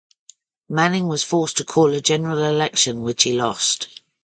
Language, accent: English, England English